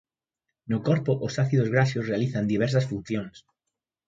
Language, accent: Galician, Central (gheada)